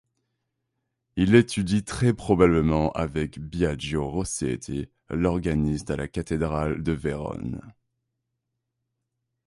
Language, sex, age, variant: French, male, 19-29, Français de métropole